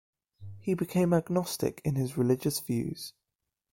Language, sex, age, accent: English, male, 19-29, England English